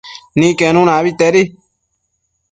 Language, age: Matsés, under 19